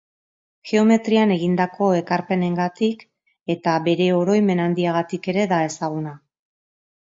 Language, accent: Basque, Mendebalekoa (Araba, Bizkaia, Gipuzkoako mendebaleko herri batzuk)